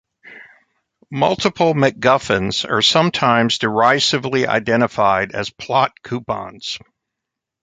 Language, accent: English, United States English